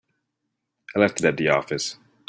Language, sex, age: English, male, 30-39